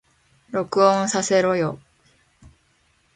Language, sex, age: Japanese, female, 19-29